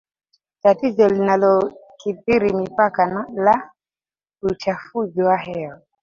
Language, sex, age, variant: Swahili, female, 19-29, Kiswahili cha Bara ya Kenya